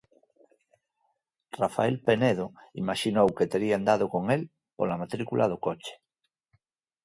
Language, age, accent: Galician, 50-59, Normativo (estándar)